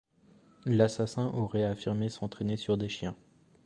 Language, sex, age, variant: French, male, 19-29, Français de métropole